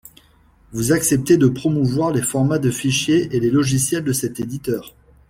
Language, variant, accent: French, Français d'Afrique subsaharienne et des îles africaines, Français de Madagascar